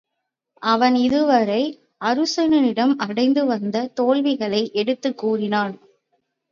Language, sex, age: Tamil, female, 19-29